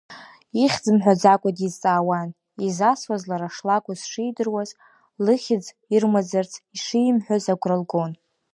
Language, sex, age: Abkhazian, female, under 19